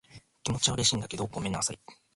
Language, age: Japanese, 19-29